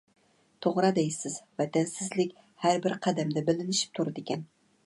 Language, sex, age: Uyghur, female, 30-39